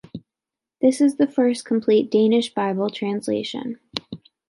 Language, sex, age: English, female, 19-29